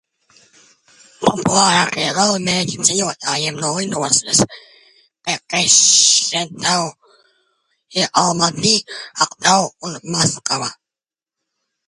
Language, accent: Latvian, bez akcenta